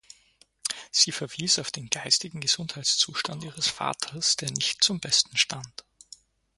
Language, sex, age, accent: German, male, 30-39, Österreichisches Deutsch